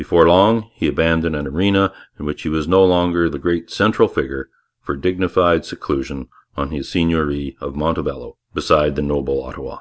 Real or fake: real